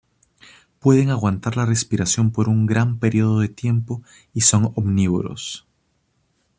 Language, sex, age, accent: Spanish, male, 30-39, Andino-Pacífico: Colombia, Perú, Ecuador, oeste de Bolivia y Venezuela andina